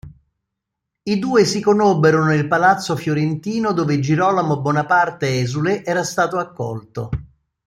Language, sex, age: Italian, male, 60-69